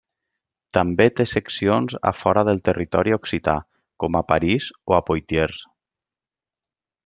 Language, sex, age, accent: Catalan, male, 30-39, valencià